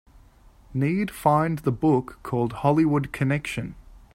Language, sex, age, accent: English, male, 19-29, Australian English